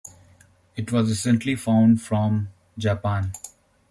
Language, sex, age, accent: English, male, 19-29, United States English